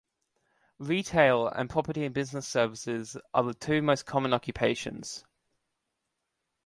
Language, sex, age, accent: English, male, under 19, Australian English